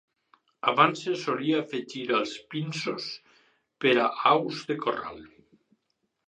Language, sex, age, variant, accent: Catalan, male, 50-59, Valencià central, valencià